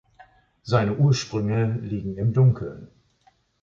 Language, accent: German, Deutschland Deutsch